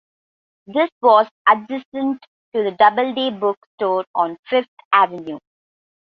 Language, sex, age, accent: English, female, 30-39, India and South Asia (India, Pakistan, Sri Lanka)